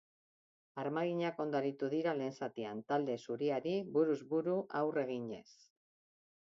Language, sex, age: Basque, female, 60-69